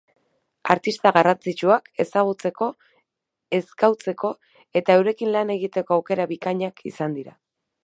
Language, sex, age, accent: Basque, female, 30-39, Erdialdekoa edo Nafarra (Gipuzkoa, Nafarroa)